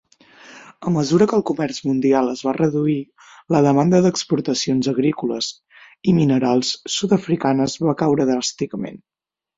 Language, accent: Catalan, central; septentrional